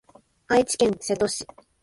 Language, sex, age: Japanese, female, 19-29